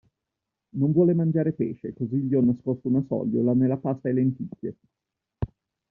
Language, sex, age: Italian, male, 50-59